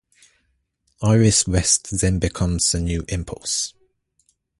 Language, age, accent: English, 19-29, England English